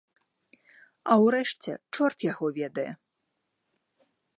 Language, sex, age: Belarusian, female, 19-29